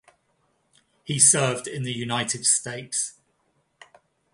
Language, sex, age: English, male, 40-49